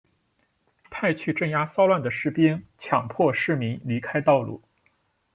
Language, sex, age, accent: Chinese, male, 19-29, 出生地：山东省